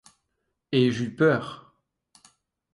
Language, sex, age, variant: French, male, 19-29, Français de métropole